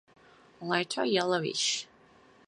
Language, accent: English, Canadian English